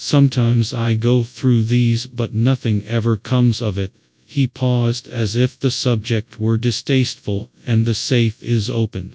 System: TTS, FastPitch